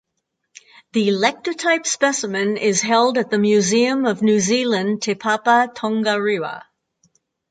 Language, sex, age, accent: English, female, 60-69, United States English